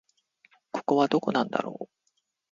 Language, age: Japanese, 30-39